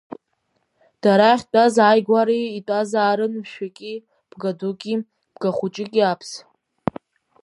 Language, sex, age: Abkhazian, female, under 19